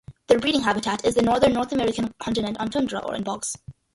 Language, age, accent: English, under 19, United States English